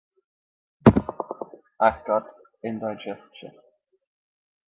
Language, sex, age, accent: English, male, 19-29, United States English